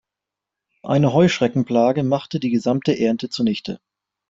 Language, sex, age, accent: German, male, 30-39, Deutschland Deutsch